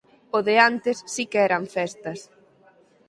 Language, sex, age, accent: Galician, female, 19-29, Normativo (estándar)